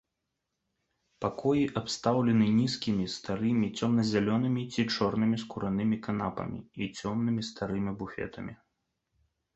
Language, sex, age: Belarusian, male, 19-29